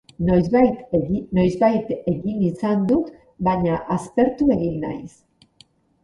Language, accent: Basque, Mendebalekoa (Araba, Bizkaia, Gipuzkoako mendebaleko herri batzuk)